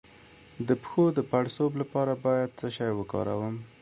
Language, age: Pashto, 19-29